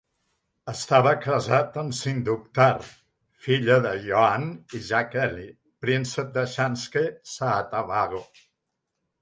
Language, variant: Catalan, Central